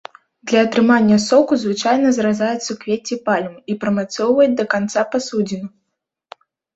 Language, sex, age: Belarusian, female, under 19